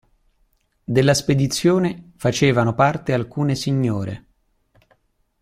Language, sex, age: Italian, male, 40-49